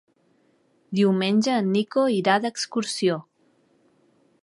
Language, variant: Catalan, Central